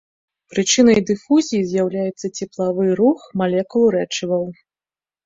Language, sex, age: Belarusian, female, 19-29